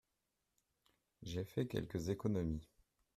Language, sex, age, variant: French, male, 30-39, Français de métropole